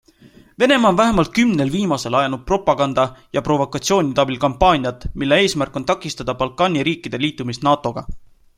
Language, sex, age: Estonian, male, 19-29